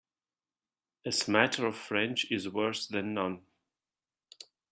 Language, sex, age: English, male, 40-49